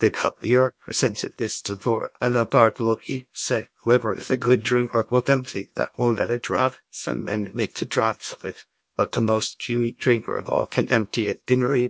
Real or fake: fake